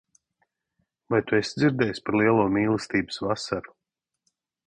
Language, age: Latvian, 40-49